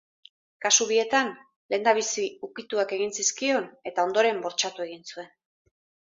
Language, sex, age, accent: Basque, female, 50-59, Erdialdekoa edo Nafarra (Gipuzkoa, Nafarroa)